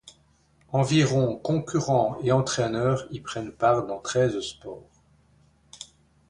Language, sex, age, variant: French, male, 60-69, Français de métropole